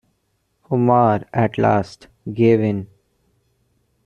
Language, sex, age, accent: English, male, 19-29, India and South Asia (India, Pakistan, Sri Lanka)